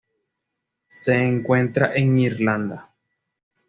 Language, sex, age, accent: Spanish, male, 19-29, Caribe: Cuba, Venezuela, Puerto Rico, República Dominicana, Panamá, Colombia caribeña, México caribeño, Costa del golfo de México